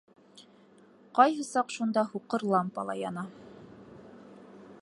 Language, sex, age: Bashkir, female, 19-29